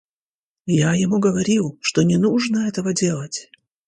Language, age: Russian, 30-39